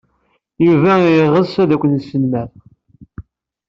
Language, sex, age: Kabyle, male, 19-29